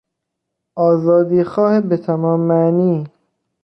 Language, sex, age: Persian, male, 19-29